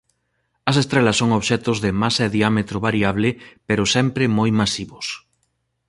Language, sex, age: Galician, male, 40-49